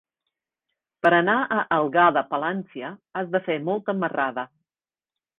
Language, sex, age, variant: Catalan, female, 50-59, Central